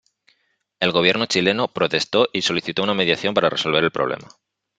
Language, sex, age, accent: Spanish, male, 30-39, España: Norte peninsular (Asturias, Castilla y León, Cantabria, País Vasco, Navarra, Aragón, La Rioja, Guadalajara, Cuenca)